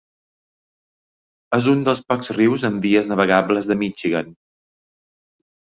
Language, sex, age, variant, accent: Catalan, male, 40-49, Balear, menorquí